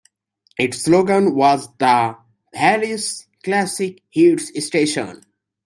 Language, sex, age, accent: English, male, 19-29, United States English